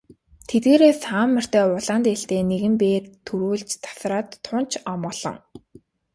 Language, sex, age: Mongolian, female, 19-29